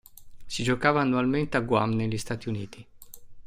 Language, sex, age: Italian, male, 50-59